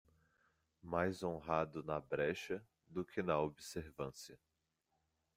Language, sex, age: Portuguese, male, 30-39